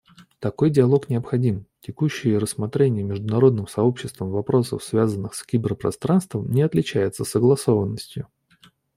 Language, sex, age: Russian, male, 30-39